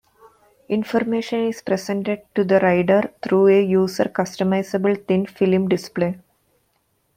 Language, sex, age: English, female, 40-49